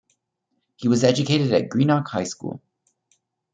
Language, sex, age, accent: English, male, 30-39, United States English